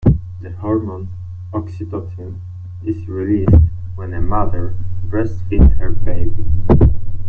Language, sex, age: English, male, 19-29